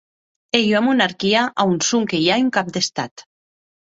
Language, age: Occitan, 50-59